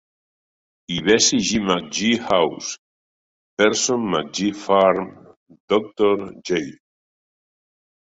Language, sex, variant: Catalan, male, Nord-Occidental